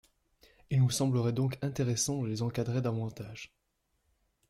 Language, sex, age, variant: French, male, 19-29, Français de métropole